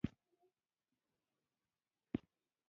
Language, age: Pashto, 19-29